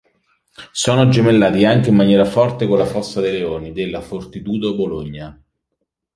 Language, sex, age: Italian, male, 30-39